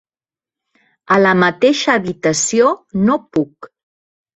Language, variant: Catalan, Septentrional